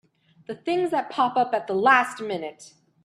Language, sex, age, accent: English, female, 19-29, United States English